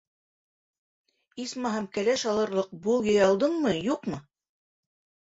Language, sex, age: Bashkir, female, 60-69